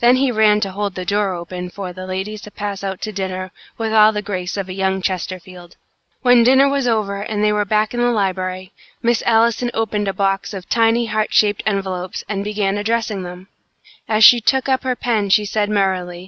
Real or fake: real